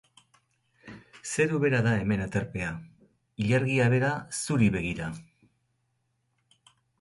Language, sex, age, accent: Basque, male, 60-69, Erdialdekoa edo Nafarra (Gipuzkoa, Nafarroa)